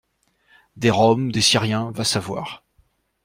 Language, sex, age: French, male, 40-49